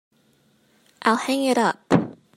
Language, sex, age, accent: English, female, 19-29, United States English